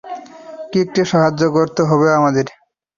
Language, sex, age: Bengali, male, 19-29